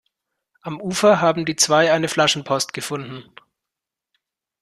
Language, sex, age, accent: German, male, 30-39, Deutschland Deutsch